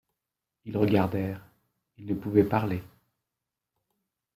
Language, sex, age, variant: French, male, 40-49, Français de métropole